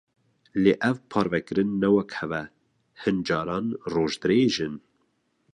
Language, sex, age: Kurdish, male, 30-39